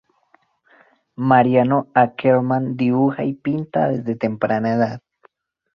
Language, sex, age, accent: Spanish, male, 19-29, Andino-Pacífico: Colombia, Perú, Ecuador, oeste de Bolivia y Venezuela andina